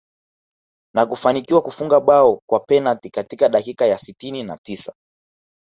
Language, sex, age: Swahili, male, 19-29